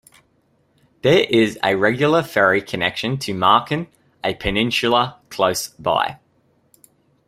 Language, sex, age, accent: English, male, 19-29, Australian English